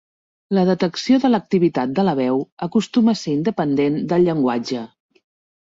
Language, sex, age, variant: Catalan, female, 50-59, Central